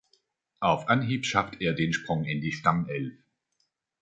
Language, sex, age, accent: German, male, 50-59, Deutschland Deutsch